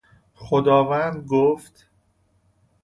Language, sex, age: Persian, male, 30-39